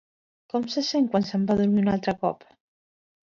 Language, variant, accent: Catalan, Central, central